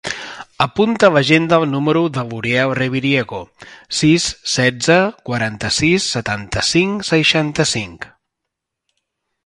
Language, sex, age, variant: Catalan, male, 50-59, Central